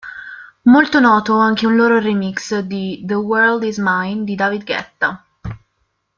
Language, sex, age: Italian, female, under 19